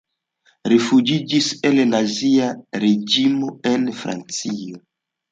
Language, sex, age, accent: Esperanto, male, 19-29, Internacia